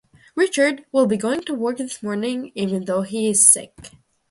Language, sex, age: English, female, under 19